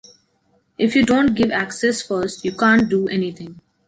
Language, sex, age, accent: English, female, 19-29, India and South Asia (India, Pakistan, Sri Lanka)